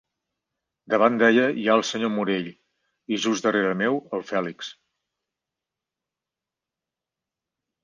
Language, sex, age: Catalan, male, 40-49